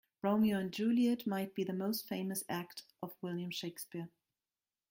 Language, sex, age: English, female, 40-49